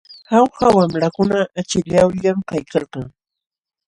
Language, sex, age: Jauja Wanca Quechua, female, 70-79